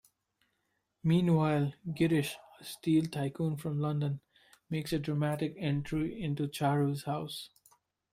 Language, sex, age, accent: English, male, 19-29, India and South Asia (India, Pakistan, Sri Lanka)